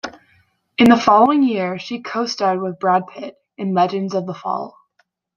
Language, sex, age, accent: English, female, 19-29, United States English